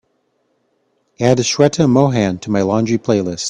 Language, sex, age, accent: English, male, 40-49, United States English